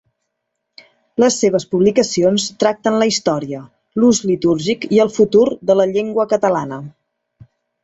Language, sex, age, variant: Catalan, female, 40-49, Central